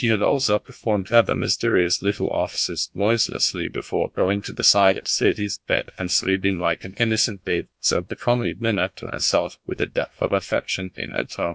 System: TTS, GlowTTS